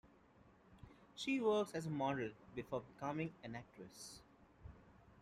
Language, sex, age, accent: English, male, 19-29, India and South Asia (India, Pakistan, Sri Lanka)